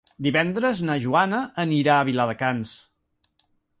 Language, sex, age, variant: Catalan, male, 50-59, Central